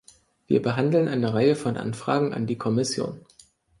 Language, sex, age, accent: German, male, 19-29, Deutschland Deutsch